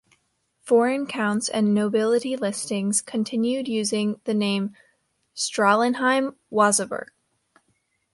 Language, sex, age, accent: English, female, under 19, United States English